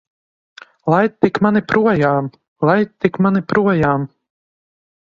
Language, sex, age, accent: Latvian, female, 30-39, nav